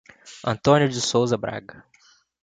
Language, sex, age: Portuguese, male, 19-29